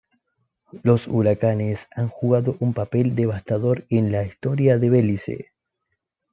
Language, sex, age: Spanish, male, 19-29